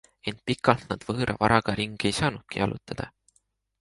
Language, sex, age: Estonian, male, 19-29